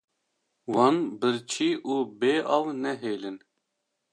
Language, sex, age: Kurdish, male, under 19